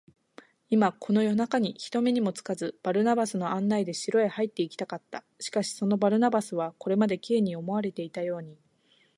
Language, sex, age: Japanese, female, 19-29